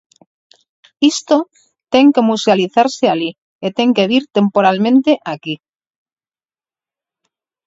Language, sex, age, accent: Galician, female, 40-49, Normativo (estándar)